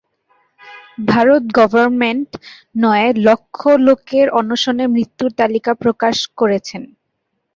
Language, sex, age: Bengali, female, 19-29